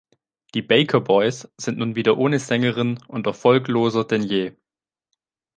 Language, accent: German, Deutschland Deutsch